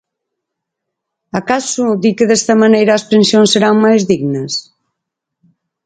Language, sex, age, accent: Galician, female, 40-49, Central (gheada)